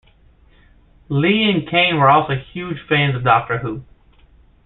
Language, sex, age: English, male, 19-29